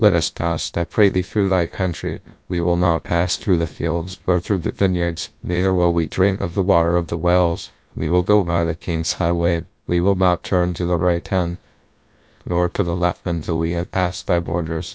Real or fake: fake